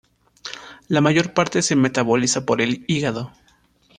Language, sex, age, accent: Spanish, male, 19-29, México